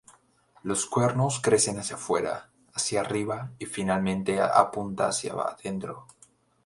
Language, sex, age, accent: Spanish, male, 19-29, México